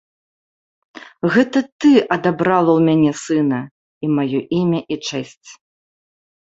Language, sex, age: Belarusian, female, 40-49